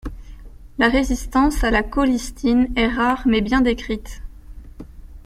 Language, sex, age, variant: French, female, 19-29, Français de métropole